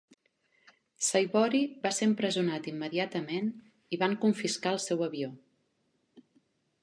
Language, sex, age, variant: Catalan, female, 40-49, Central